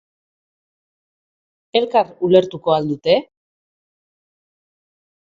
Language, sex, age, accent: Basque, female, 50-59, Mendebalekoa (Araba, Bizkaia, Gipuzkoako mendebaleko herri batzuk)